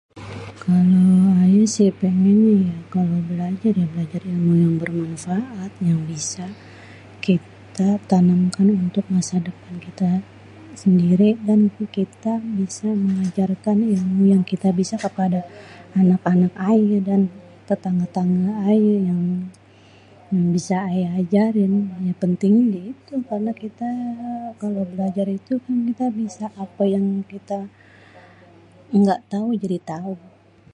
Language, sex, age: Betawi, male, 40-49